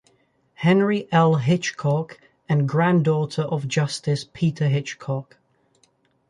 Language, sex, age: English, male, 19-29